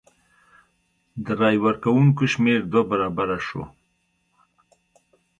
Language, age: Pashto, 60-69